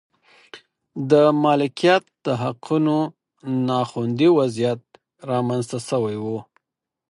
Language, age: Pashto, 30-39